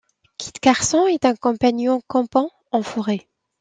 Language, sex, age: French, female, 30-39